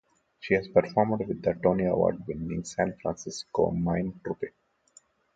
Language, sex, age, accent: English, male, 40-49, India and South Asia (India, Pakistan, Sri Lanka)